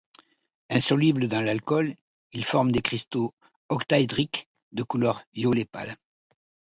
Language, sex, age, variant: French, male, 60-69, Français de métropole